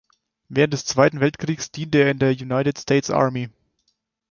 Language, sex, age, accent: German, male, 19-29, Deutschland Deutsch